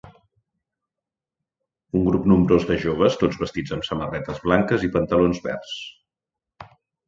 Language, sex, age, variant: Catalan, male, 40-49, Central